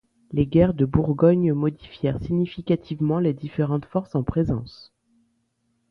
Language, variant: French, Français de métropole